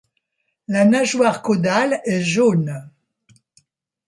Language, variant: French, Français de métropole